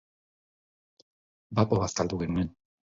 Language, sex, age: Basque, male, 40-49